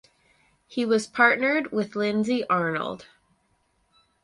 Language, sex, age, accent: English, female, 30-39, Canadian English